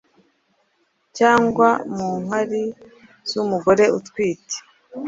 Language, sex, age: Kinyarwanda, female, 30-39